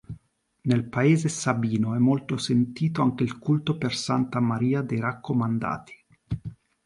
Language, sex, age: Italian, male, 40-49